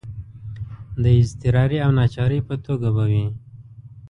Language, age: Pashto, 19-29